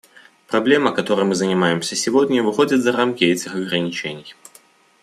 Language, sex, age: Russian, male, 19-29